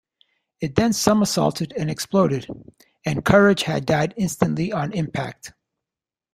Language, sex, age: English, male, 40-49